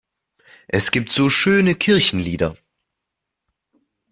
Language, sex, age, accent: German, male, under 19, Deutschland Deutsch